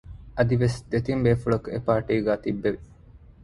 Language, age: Divehi, 30-39